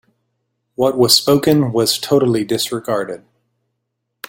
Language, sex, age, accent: English, male, 30-39, United States English